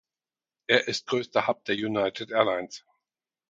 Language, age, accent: German, 40-49, Deutschland Deutsch